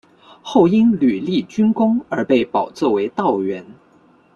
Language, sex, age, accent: Chinese, male, 19-29, 出生地：广东省